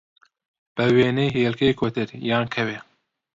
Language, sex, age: Central Kurdish, male, 19-29